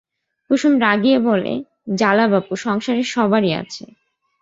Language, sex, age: Bengali, female, 19-29